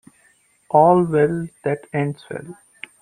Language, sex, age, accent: English, male, 30-39, India and South Asia (India, Pakistan, Sri Lanka)